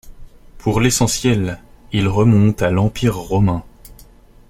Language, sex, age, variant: French, male, 19-29, Français de métropole